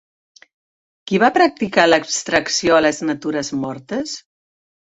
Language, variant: Catalan, Central